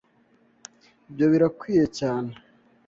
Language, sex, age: Kinyarwanda, male, 19-29